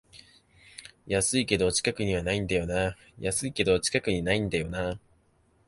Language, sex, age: Japanese, male, 19-29